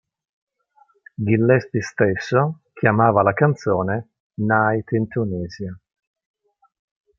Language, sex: Italian, male